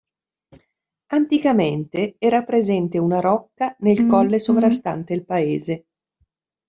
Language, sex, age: Italian, female, 40-49